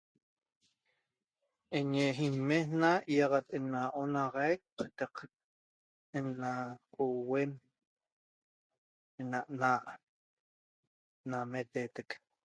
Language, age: Toba, 30-39